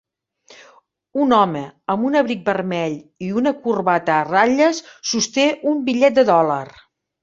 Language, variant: Catalan, Central